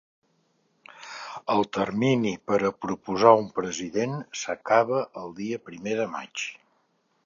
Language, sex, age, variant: Catalan, male, 60-69, Central